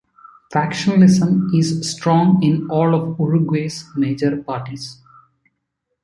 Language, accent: English, India and South Asia (India, Pakistan, Sri Lanka)